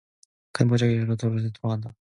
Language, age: Korean, 19-29